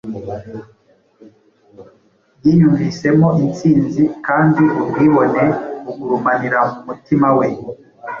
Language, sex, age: Kinyarwanda, male, 19-29